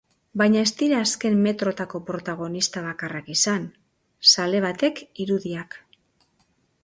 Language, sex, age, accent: Basque, female, 40-49, Mendebalekoa (Araba, Bizkaia, Gipuzkoako mendebaleko herri batzuk)